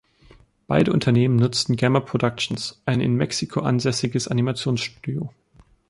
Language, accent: German, Deutschland Deutsch